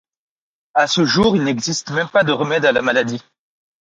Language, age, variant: French, under 19, Français de métropole